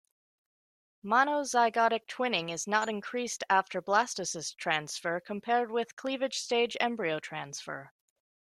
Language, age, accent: English, 30-39, United States English